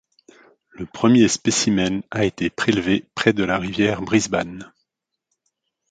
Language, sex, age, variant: French, male, 40-49, Français de métropole